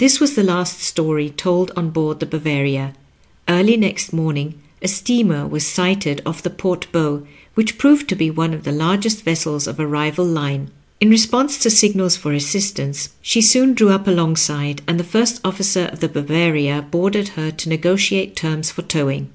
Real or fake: real